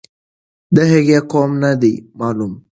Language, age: Pashto, under 19